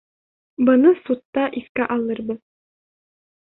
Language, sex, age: Bashkir, female, 19-29